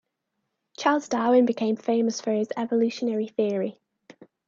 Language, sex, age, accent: English, female, 19-29, England English